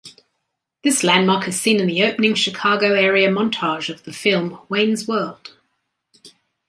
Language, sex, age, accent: English, female, 50-59, Australian English